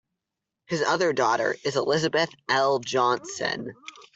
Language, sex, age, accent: English, male, under 19, Canadian English